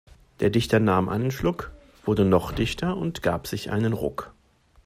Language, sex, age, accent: German, male, 40-49, Deutschland Deutsch